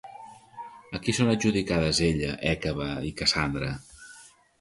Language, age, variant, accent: Catalan, 40-49, Central, central